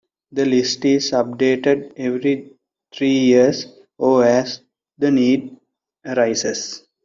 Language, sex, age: English, male, 19-29